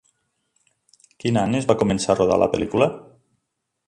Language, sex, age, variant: Catalan, male, 40-49, Nord-Occidental